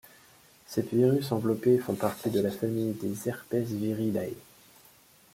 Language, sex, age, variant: French, male, 30-39, Français de métropole